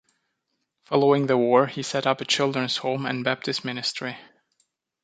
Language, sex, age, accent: English, male, 30-39, United States English